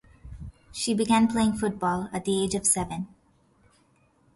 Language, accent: English, India and South Asia (India, Pakistan, Sri Lanka)